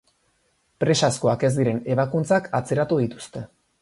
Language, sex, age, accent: Basque, male, 19-29, Erdialdekoa edo Nafarra (Gipuzkoa, Nafarroa)